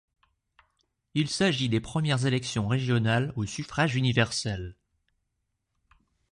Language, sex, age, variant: French, male, 30-39, Français de métropole